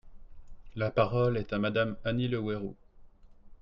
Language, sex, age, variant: French, male, 30-39, Français de métropole